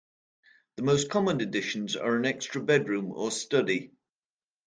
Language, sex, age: English, male, 50-59